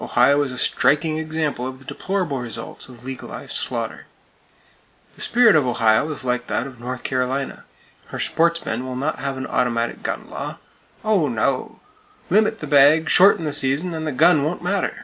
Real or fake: real